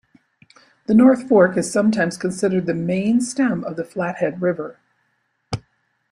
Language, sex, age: English, female, 60-69